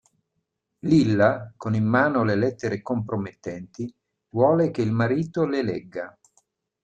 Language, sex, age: Italian, male, 60-69